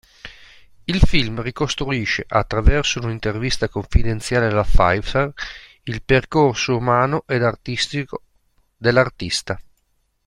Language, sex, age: Italian, male, 40-49